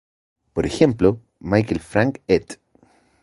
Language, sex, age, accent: Spanish, male, 30-39, Chileno: Chile, Cuyo